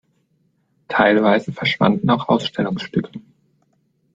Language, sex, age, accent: German, male, 30-39, Deutschland Deutsch